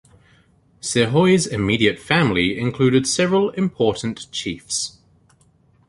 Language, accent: English, New Zealand English